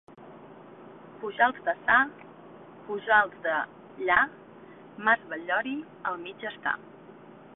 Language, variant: Catalan, Central